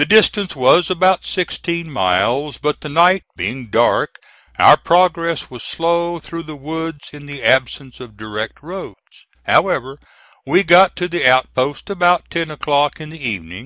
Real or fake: real